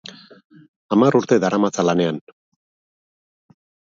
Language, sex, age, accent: Basque, male, 40-49, Mendebalekoa (Araba, Bizkaia, Gipuzkoako mendebaleko herri batzuk)